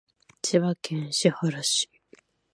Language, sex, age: Japanese, female, 19-29